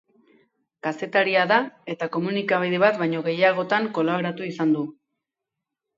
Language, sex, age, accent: Basque, female, 40-49, Erdialdekoa edo Nafarra (Gipuzkoa, Nafarroa)